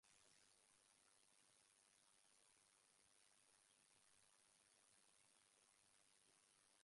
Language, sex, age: English, female, 19-29